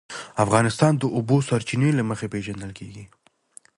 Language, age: Pashto, 19-29